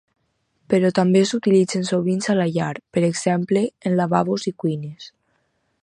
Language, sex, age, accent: Catalan, female, under 19, valencià